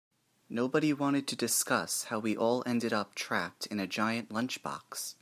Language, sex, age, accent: English, male, 19-29, United States English